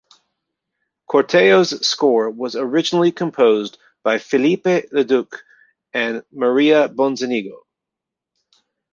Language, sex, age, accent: English, male, 40-49, United States English